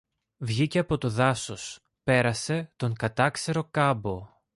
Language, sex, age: Greek, male, 19-29